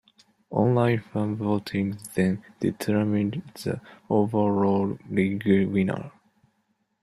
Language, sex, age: English, male, 19-29